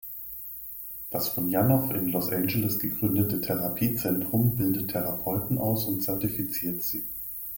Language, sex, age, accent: German, male, 40-49, Deutschland Deutsch